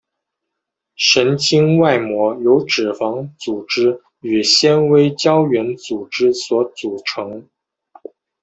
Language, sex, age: Chinese, male, 40-49